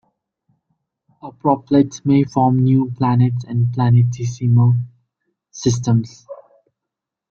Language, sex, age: English, male, 19-29